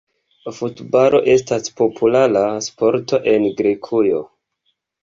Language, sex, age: Esperanto, male, 19-29